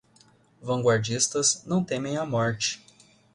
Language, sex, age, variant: Portuguese, male, 19-29, Portuguese (Brasil)